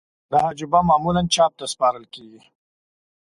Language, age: Pashto, 40-49